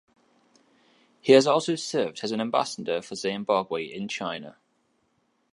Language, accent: English, England English